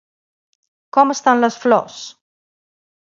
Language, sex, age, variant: Catalan, female, 40-49, Central